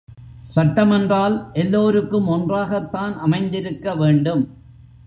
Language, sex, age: Tamil, male, 70-79